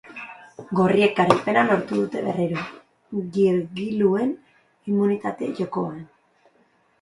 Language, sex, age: Basque, female, 19-29